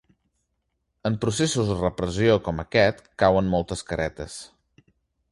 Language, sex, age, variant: Catalan, male, 30-39, Central